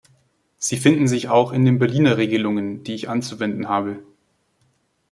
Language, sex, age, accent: German, male, 19-29, Deutschland Deutsch